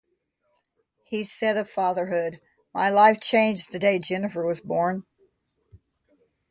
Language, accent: English, United States English